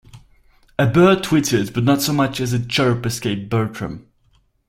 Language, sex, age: English, male, 19-29